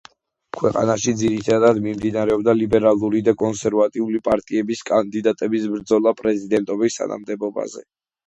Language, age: Georgian, under 19